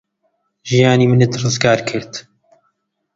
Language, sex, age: Central Kurdish, male, under 19